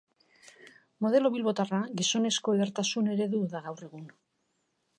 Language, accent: Basque, Mendebalekoa (Araba, Bizkaia, Gipuzkoako mendebaleko herri batzuk)